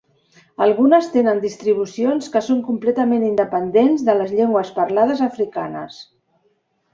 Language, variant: Catalan, Central